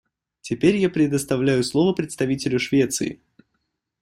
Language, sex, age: Russian, male, 19-29